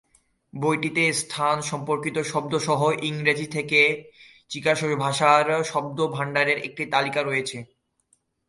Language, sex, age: Bengali, male, 19-29